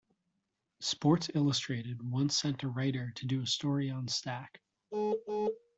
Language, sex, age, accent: English, male, 19-29, United States English